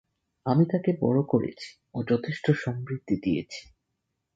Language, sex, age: Bengali, male, 19-29